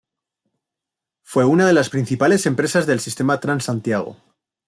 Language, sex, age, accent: Spanish, male, 40-49, España: Centro-Sur peninsular (Madrid, Toledo, Castilla-La Mancha)